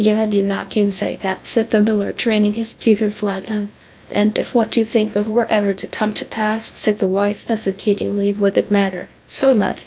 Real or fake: fake